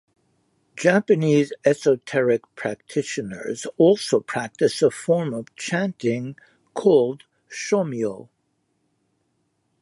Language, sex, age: English, male, 70-79